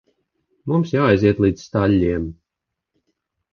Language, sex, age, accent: Latvian, male, 40-49, bez akcenta